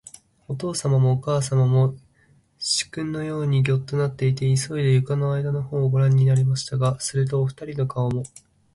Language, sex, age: Japanese, male, under 19